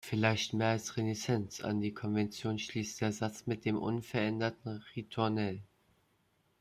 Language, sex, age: German, male, under 19